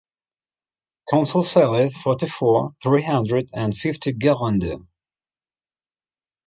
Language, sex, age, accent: English, male, 30-39, United States English